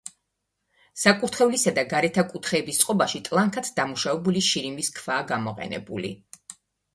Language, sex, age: Georgian, female, 50-59